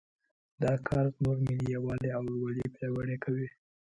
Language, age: Pashto, under 19